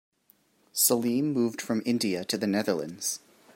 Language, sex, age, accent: English, male, 19-29, United States English